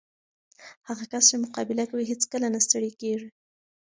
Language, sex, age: Pashto, female, 19-29